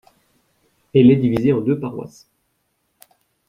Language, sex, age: French, male, 30-39